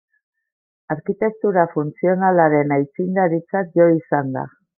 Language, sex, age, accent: Basque, female, 50-59, Erdialdekoa edo Nafarra (Gipuzkoa, Nafarroa)